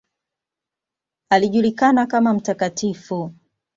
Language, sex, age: Swahili, female, 30-39